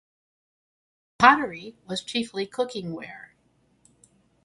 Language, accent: English, United States English